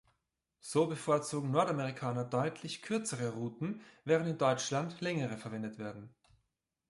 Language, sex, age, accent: German, male, 40-49, Österreichisches Deutsch